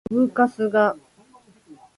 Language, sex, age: Japanese, female, 50-59